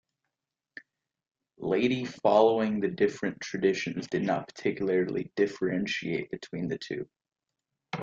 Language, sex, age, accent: English, male, under 19, United States English